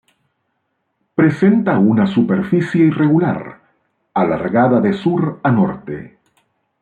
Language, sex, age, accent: Spanish, male, 50-59, América central